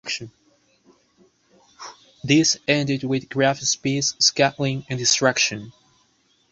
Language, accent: English, United States English